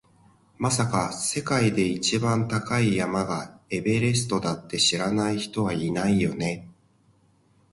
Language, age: Japanese, 30-39